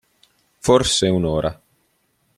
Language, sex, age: Italian, male, 30-39